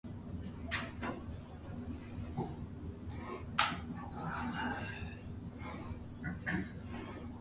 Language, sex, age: English, male, 19-29